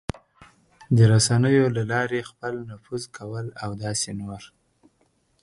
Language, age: Pashto, 30-39